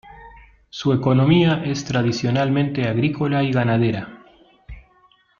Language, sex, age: Spanish, male, 40-49